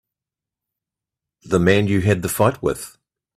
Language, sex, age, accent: English, male, 40-49, New Zealand English